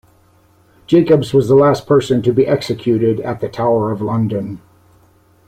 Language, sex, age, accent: English, male, 60-69, Canadian English